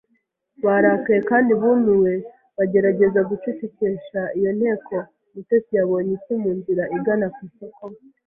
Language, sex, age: Kinyarwanda, female, 19-29